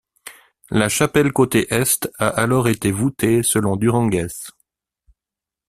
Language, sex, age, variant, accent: French, male, 40-49, Français d'Europe, Français de Suisse